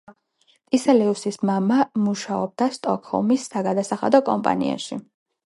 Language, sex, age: Georgian, female, 19-29